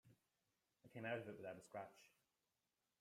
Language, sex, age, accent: English, male, 30-39, Irish English